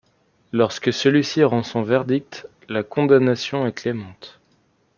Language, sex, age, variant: French, male, 19-29, Français de métropole